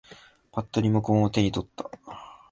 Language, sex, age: Japanese, male, 19-29